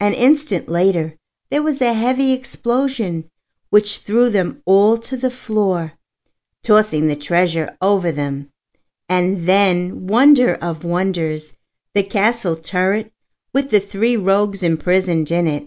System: none